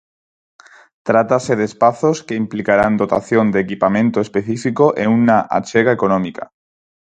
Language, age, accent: Galician, 19-29, Neofalante